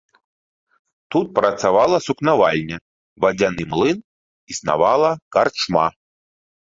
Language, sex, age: Belarusian, male, 30-39